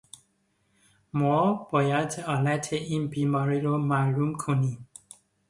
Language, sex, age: Persian, male, 30-39